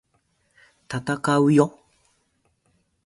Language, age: Japanese, 50-59